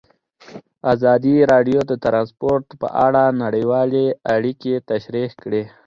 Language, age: Pashto, 19-29